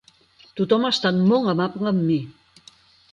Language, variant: Catalan, Central